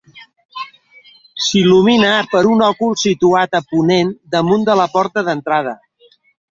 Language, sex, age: Catalan, male, 60-69